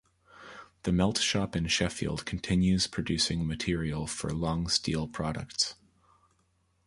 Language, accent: English, United States English